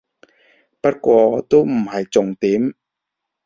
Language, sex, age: Cantonese, male, 30-39